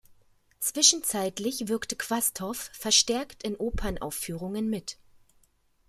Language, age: German, 30-39